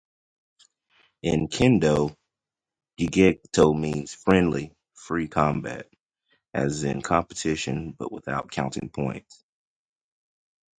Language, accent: English, United States English